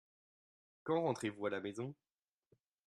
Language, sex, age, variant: French, male, 19-29, Français de métropole